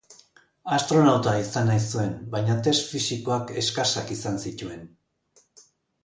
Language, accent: Basque, Erdialdekoa edo Nafarra (Gipuzkoa, Nafarroa)